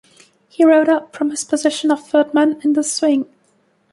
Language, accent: English, England English